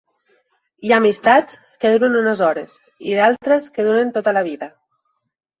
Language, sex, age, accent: Catalan, female, 30-39, valencià